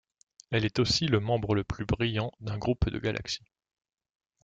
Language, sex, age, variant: French, male, 19-29, Français de métropole